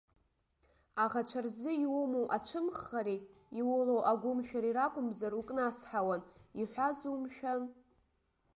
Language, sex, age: Abkhazian, female, under 19